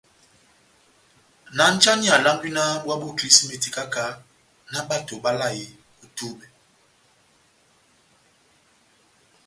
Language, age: Batanga, 50-59